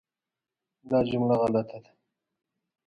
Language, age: Pashto, 19-29